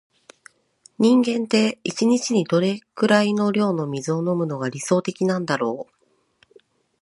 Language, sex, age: Japanese, female, 40-49